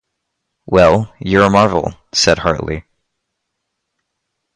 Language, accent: English, United States English